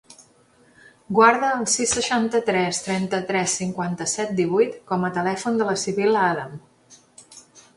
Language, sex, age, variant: Catalan, female, 40-49, Central